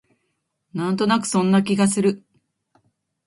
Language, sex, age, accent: Japanese, female, 50-59, 標準語; 東京